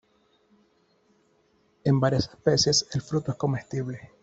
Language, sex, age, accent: Spanish, male, 30-39, Caribe: Cuba, Venezuela, Puerto Rico, República Dominicana, Panamá, Colombia caribeña, México caribeño, Costa del golfo de México